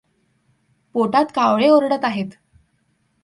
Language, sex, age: Marathi, female, under 19